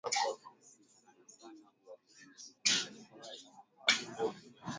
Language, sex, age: Swahili, male, 19-29